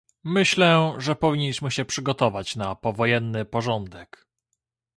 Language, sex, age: Polish, male, 19-29